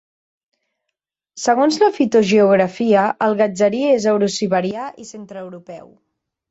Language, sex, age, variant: Catalan, female, 19-29, Central